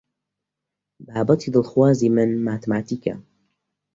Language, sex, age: Central Kurdish, female, under 19